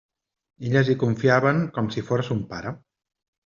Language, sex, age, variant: Catalan, male, 40-49, Central